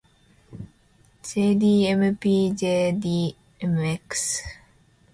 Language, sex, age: Japanese, female, 19-29